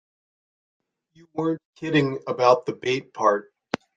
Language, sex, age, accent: English, male, 40-49, United States English